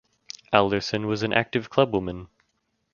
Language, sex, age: English, male, under 19